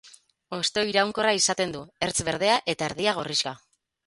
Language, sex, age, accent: Basque, female, 30-39, Mendebalekoa (Araba, Bizkaia, Gipuzkoako mendebaleko herri batzuk)